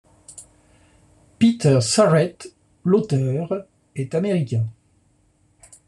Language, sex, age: French, male, 60-69